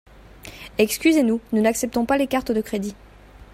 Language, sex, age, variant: French, female, 19-29, Français de métropole